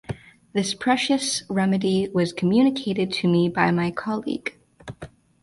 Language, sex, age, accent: English, female, 19-29, United States English